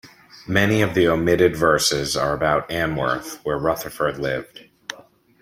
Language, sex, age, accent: English, male, 40-49, United States English